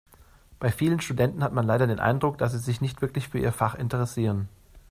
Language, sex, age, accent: German, male, 40-49, Deutschland Deutsch